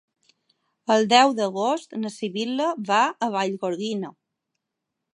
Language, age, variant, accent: Catalan, 30-39, Balear, balear; Palma